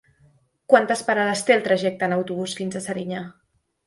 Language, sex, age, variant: Catalan, female, 19-29, Central